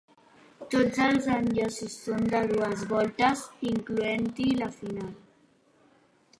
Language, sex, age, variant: Catalan, female, 50-59, Central